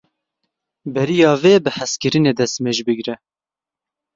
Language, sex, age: Kurdish, male, 19-29